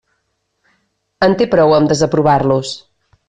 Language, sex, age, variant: Catalan, female, 30-39, Central